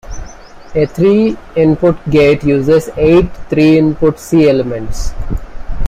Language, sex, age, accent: English, male, 40-49, India and South Asia (India, Pakistan, Sri Lanka)